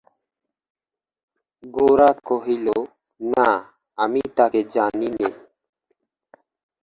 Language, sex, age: Bengali, male, 40-49